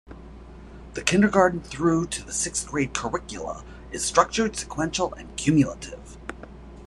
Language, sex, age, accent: English, male, 40-49, United States English